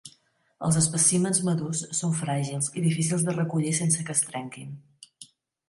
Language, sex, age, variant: Catalan, female, 50-59, Central